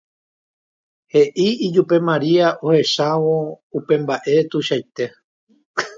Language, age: Guarani, 40-49